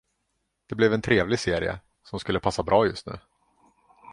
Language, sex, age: Swedish, male, 30-39